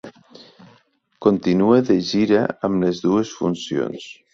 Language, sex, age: Catalan, male, under 19